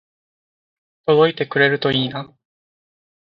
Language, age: Japanese, 19-29